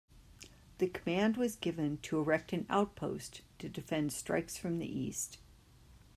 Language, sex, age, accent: English, female, 50-59, United States English